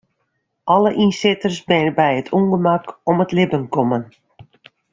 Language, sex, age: Western Frisian, female, 60-69